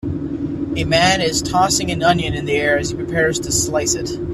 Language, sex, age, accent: English, male, 19-29, United States English